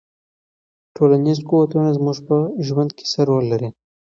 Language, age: Pashto, 19-29